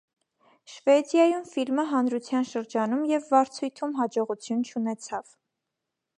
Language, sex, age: Armenian, female, 19-29